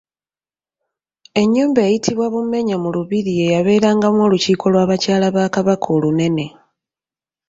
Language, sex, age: Ganda, female, 30-39